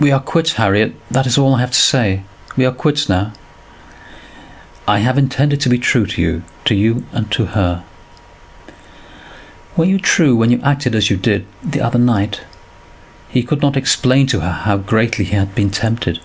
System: none